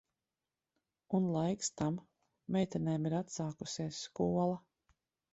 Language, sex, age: Latvian, female, 40-49